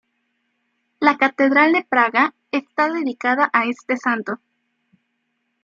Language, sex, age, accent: Spanish, female, under 19, México